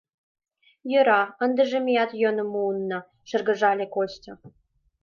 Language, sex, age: Mari, female, 19-29